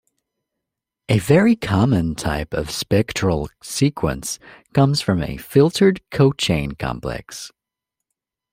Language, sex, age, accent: English, male, 30-39, Australian English